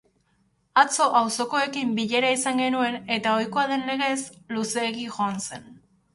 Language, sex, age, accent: Basque, female, 19-29, Erdialdekoa edo Nafarra (Gipuzkoa, Nafarroa)